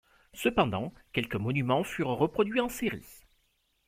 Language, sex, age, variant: French, male, 40-49, Français de métropole